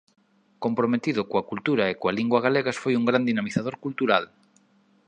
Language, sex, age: Galician, male, 40-49